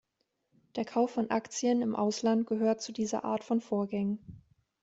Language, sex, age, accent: German, female, 19-29, Deutschland Deutsch